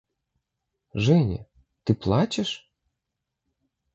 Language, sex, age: Russian, male, 30-39